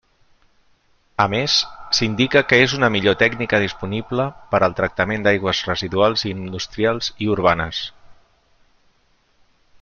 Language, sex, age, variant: Catalan, male, 40-49, Central